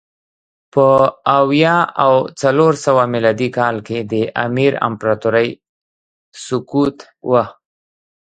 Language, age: Pashto, 30-39